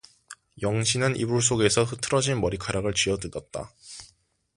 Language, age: Korean, 19-29